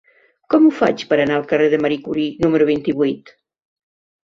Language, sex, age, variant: Catalan, female, 70-79, Central